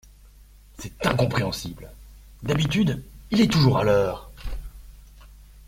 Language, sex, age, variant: French, male, 30-39, Français de métropole